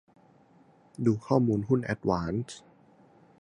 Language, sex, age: Thai, male, 30-39